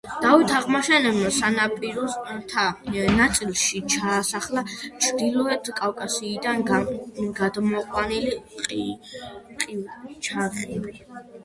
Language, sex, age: Georgian, female, under 19